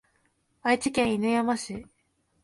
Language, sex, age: Japanese, female, 19-29